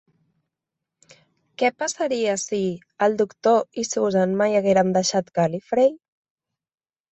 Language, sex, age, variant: Catalan, female, 19-29, Central